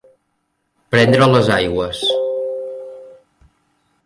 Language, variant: Catalan, Central